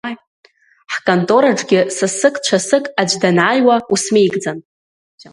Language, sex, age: Abkhazian, female, under 19